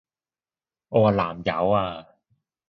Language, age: Cantonese, 30-39